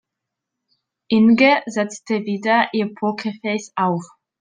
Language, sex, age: German, female, 30-39